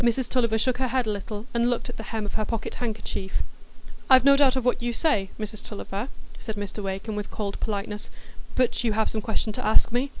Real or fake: real